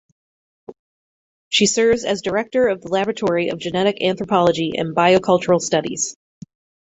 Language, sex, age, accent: English, female, 40-49, United States English